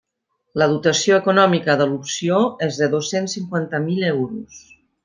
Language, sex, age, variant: Catalan, female, 50-59, Central